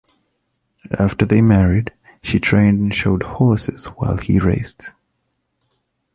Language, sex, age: English, male, 19-29